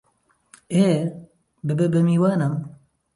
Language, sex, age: Central Kurdish, male, 30-39